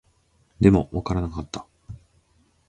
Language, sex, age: Japanese, male, 30-39